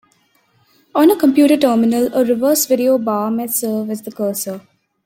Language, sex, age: English, female, under 19